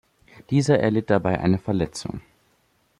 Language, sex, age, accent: German, male, under 19, Deutschland Deutsch